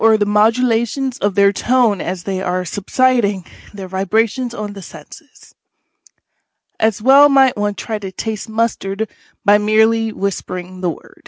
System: none